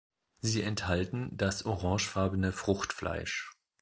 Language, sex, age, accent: German, male, 40-49, Deutschland Deutsch